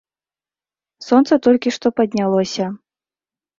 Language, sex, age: Belarusian, female, 30-39